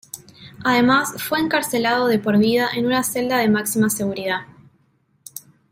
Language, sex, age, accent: Spanish, female, 19-29, Rioplatense: Argentina, Uruguay, este de Bolivia, Paraguay